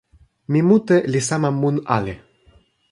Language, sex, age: Toki Pona, male, 19-29